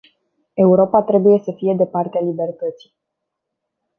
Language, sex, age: Romanian, female, 19-29